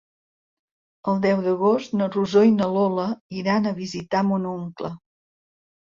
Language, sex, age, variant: Catalan, female, 50-59, Central